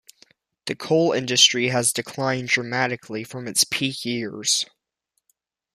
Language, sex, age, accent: English, male, under 19, United States English